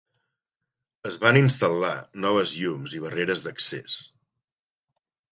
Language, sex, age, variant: Catalan, male, 40-49, Central